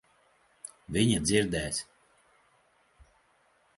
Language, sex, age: Latvian, male, 30-39